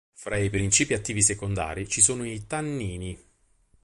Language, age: Italian, 30-39